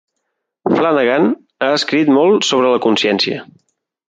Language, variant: Catalan, Central